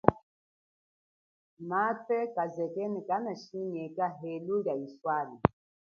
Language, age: Chokwe, 40-49